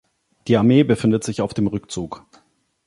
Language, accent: German, Deutschland Deutsch